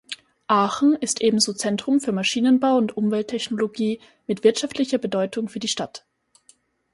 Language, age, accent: German, 19-29, Österreichisches Deutsch